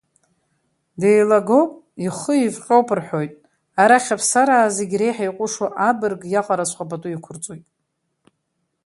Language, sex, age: Abkhazian, female, 50-59